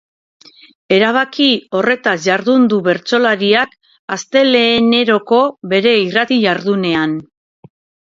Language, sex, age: Basque, female, 40-49